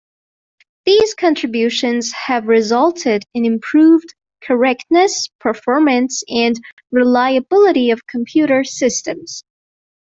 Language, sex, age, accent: English, female, 19-29, United States English